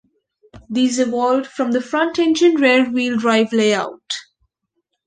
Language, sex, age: English, female, under 19